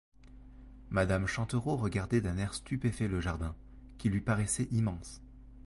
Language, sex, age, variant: French, male, 19-29, Français de métropole